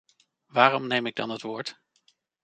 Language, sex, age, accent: Dutch, male, 40-49, Nederlands Nederlands